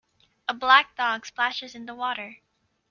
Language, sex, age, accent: English, female, 19-29, United States English